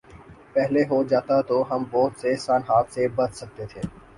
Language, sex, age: Urdu, male, 19-29